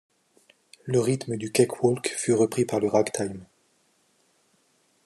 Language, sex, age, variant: French, male, 30-39, Français de métropole